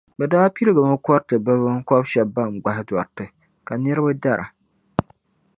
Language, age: Dagbani, 19-29